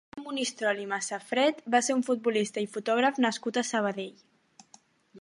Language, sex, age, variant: Catalan, female, under 19, Central